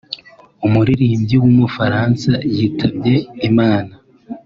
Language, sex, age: Kinyarwanda, male, 19-29